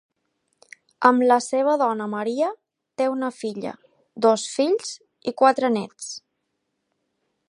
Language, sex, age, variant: Catalan, female, 19-29, Balear